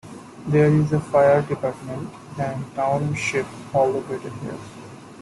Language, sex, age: English, male, 19-29